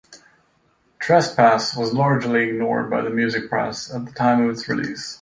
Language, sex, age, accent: English, male, 30-39, United States English